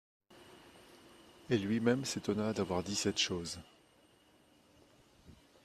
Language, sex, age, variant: French, male, 50-59, Français de métropole